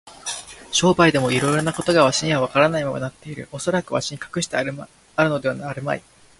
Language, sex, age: Japanese, male, 19-29